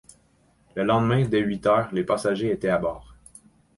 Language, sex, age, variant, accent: French, male, 30-39, Français d'Amérique du Nord, Français du Canada